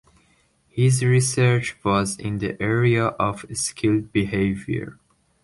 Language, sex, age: English, male, under 19